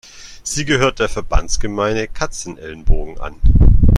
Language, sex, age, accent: German, male, 30-39, Deutschland Deutsch